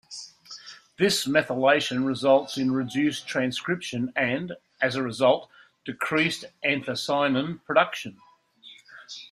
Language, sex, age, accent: English, male, 50-59, Australian English